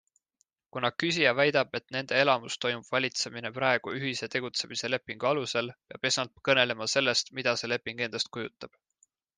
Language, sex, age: Estonian, male, 19-29